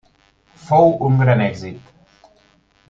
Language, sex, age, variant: Catalan, male, 40-49, Central